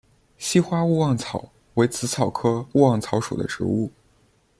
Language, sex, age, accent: Chinese, male, under 19, 出生地：北京市